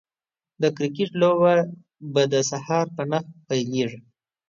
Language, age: Pashto, 30-39